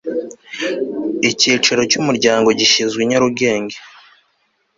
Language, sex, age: Kinyarwanda, male, 19-29